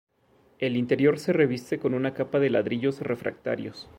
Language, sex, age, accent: Spanish, male, 30-39, México